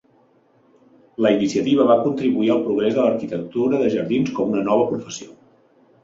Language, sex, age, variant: Catalan, male, 40-49, Central